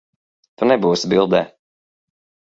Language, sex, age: Latvian, male, 30-39